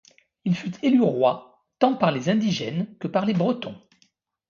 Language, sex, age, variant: French, male, 40-49, Français de métropole